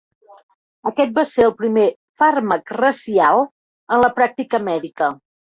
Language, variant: Catalan, Central